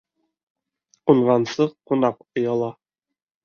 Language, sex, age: Bashkir, male, 19-29